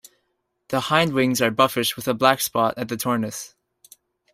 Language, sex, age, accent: English, male, 19-29, Canadian English